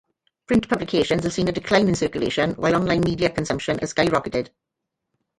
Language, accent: English, Welsh English